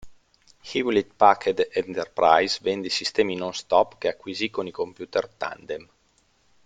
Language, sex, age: Italian, male, 30-39